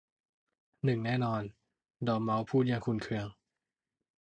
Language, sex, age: Thai, male, under 19